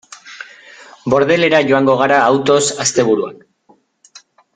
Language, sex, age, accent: Basque, male, 40-49, Mendebalekoa (Araba, Bizkaia, Gipuzkoako mendebaleko herri batzuk)